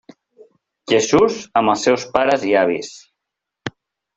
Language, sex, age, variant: Catalan, male, 50-59, Central